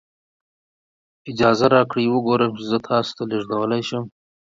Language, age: Pashto, 30-39